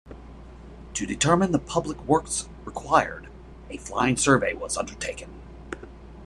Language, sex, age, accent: English, male, 40-49, United States English